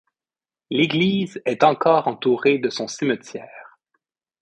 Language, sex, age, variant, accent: French, male, 30-39, Français d'Amérique du Nord, Français du Canada